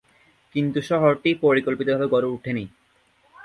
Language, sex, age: Bengali, male, 19-29